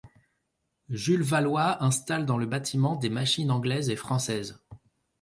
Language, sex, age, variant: French, male, 30-39, Français de métropole